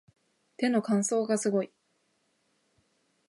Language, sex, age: Japanese, female, 19-29